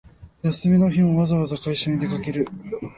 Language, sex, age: Japanese, male, 19-29